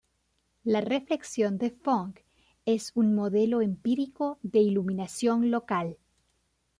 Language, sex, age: Spanish, female, 30-39